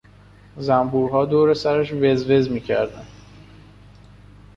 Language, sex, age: Persian, male, 19-29